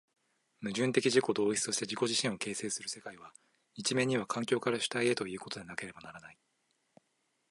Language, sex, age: Japanese, male, 19-29